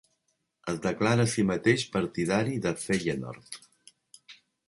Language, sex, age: Catalan, male, 50-59